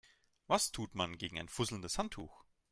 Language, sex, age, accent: German, male, 19-29, Deutschland Deutsch